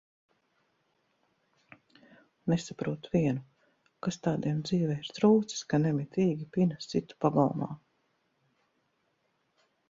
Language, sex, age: Latvian, female, 50-59